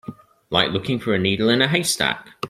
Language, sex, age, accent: English, male, 30-39, England English